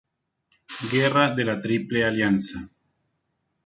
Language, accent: Spanish, Andino-Pacífico: Colombia, Perú, Ecuador, oeste de Bolivia y Venezuela andina